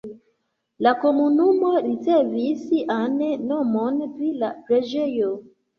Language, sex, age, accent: Esperanto, female, 19-29, Internacia